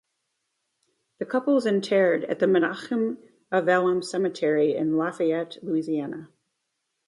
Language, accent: English, United States English